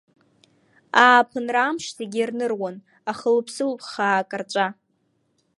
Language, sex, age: Abkhazian, female, under 19